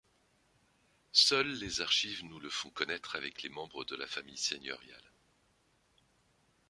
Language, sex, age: French, male, 50-59